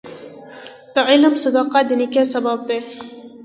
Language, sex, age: Pashto, female, under 19